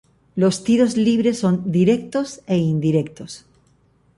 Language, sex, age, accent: Spanish, female, 60-69, Caribe: Cuba, Venezuela, Puerto Rico, República Dominicana, Panamá, Colombia caribeña, México caribeño, Costa del golfo de México